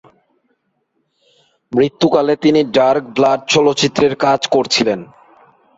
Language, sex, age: Bengali, male, 19-29